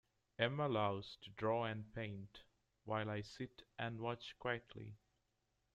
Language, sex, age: English, male, 30-39